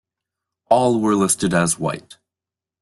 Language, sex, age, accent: English, male, 19-29, United States English